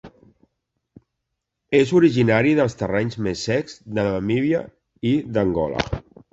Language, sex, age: Catalan, male, 50-59